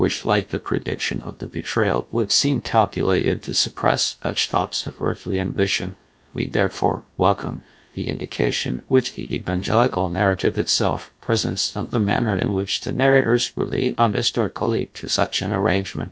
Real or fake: fake